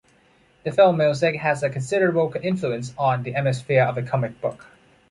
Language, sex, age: English, male, 19-29